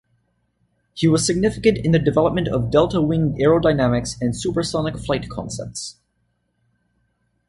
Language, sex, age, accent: English, male, under 19, United States English